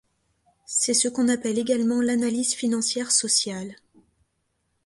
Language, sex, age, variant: French, female, 19-29, Français de métropole